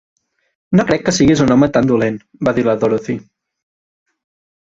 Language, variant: Catalan, Central